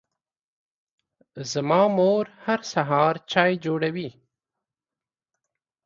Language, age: Pashto, 30-39